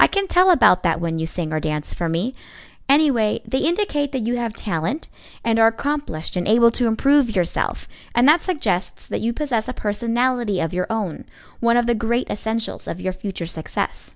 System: none